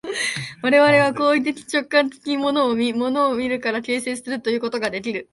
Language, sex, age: Japanese, female, 19-29